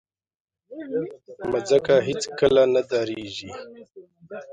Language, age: Pashto, 19-29